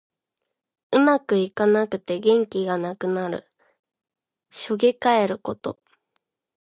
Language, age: Japanese, 19-29